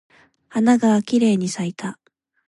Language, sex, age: Japanese, female, 19-29